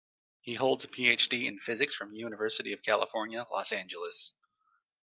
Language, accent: English, United States English